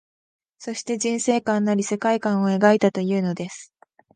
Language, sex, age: Japanese, female, 19-29